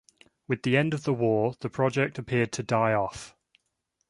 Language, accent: English, England English